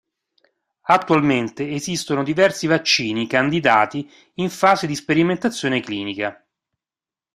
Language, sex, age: Italian, male, 50-59